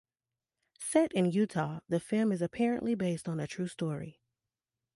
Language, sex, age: English, female, 30-39